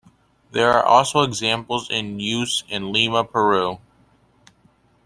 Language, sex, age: English, male, under 19